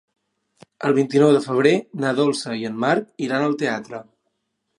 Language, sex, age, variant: Catalan, male, 19-29, Central